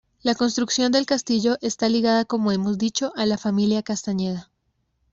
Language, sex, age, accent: Spanish, female, 19-29, Caribe: Cuba, Venezuela, Puerto Rico, República Dominicana, Panamá, Colombia caribeña, México caribeño, Costa del golfo de México